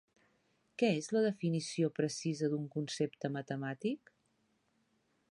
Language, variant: Catalan, Central